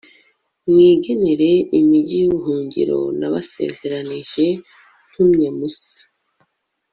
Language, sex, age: Kinyarwanda, female, 30-39